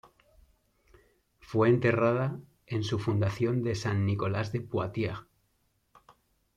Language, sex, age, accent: Spanish, male, 40-49, España: Centro-Sur peninsular (Madrid, Toledo, Castilla-La Mancha)